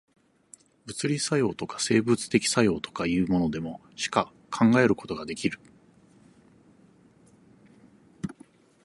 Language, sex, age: Japanese, male, 40-49